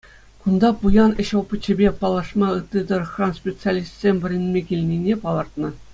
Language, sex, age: Chuvash, male, 40-49